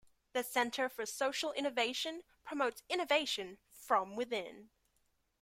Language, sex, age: English, female, 19-29